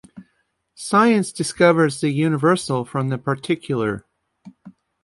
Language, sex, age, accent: English, male, 50-59, United States English